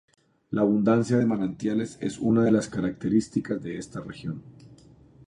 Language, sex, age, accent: Spanish, male, 50-59, Andino-Pacífico: Colombia, Perú, Ecuador, oeste de Bolivia y Venezuela andina